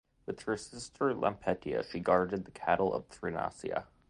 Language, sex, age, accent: English, male, 19-29, United States English